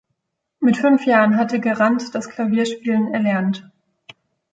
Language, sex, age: German, female, 19-29